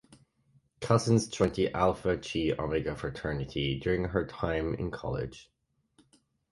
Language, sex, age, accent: English, male, 30-39, United States English